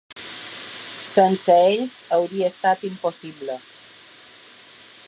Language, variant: Catalan, Balear